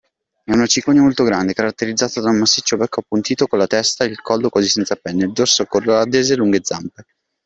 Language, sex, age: Italian, male, 19-29